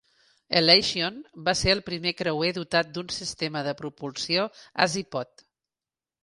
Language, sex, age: Catalan, female, 50-59